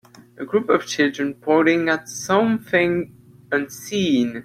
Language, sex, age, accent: English, male, under 19, England English